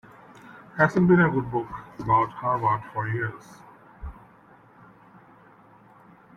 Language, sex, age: English, male, 30-39